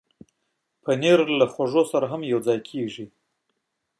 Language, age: Pashto, 40-49